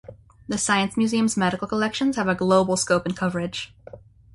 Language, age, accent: English, under 19, United States English